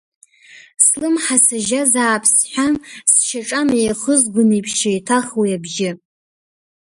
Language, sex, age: Abkhazian, female, 19-29